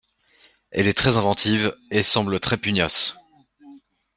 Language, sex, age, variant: French, male, 19-29, Français de métropole